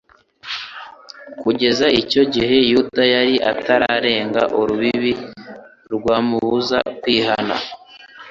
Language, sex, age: Kinyarwanda, male, 19-29